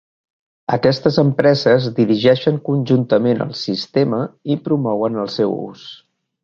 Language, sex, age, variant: Catalan, male, 40-49, Central